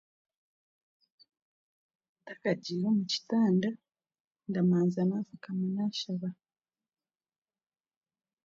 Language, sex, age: Chiga, female, 19-29